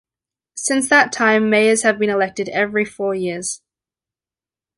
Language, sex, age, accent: English, female, 19-29, Australian English